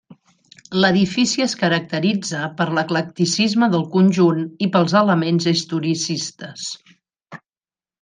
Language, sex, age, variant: Catalan, female, 50-59, Central